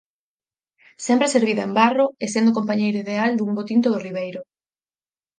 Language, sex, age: Galician, female, 19-29